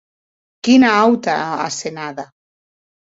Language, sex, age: Occitan, female, 40-49